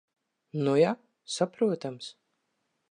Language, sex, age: Latvian, female, 40-49